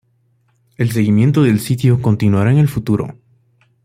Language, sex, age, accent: Spanish, male, 19-29, América central